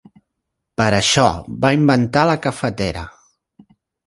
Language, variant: Catalan, Central